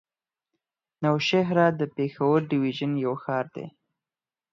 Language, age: Pashto, 19-29